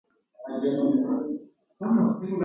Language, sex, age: Guarani, male, 19-29